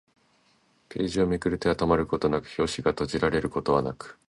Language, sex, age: Japanese, male, 19-29